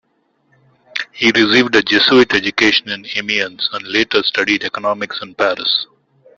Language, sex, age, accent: English, male, 40-49, India and South Asia (India, Pakistan, Sri Lanka)